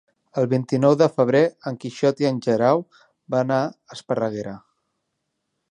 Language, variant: Catalan, Central